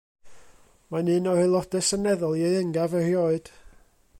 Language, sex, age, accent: Welsh, male, 40-49, Y Deyrnas Unedig Cymraeg